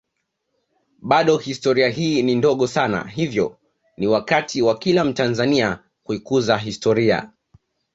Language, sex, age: Swahili, male, 19-29